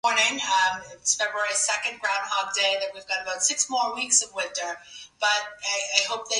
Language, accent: English, England English